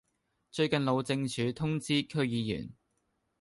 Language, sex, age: Cantonese, male, 19-29